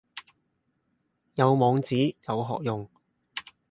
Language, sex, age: Cantonese, male, 19-29